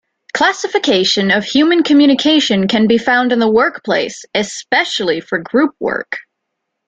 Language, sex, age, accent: English, female, 19-29, United States English